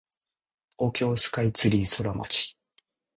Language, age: Japanese, 30-39